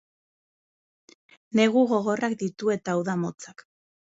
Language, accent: Basque, Erdialdekoa edo Nafarra (Gipuzkoa, Nafarroa)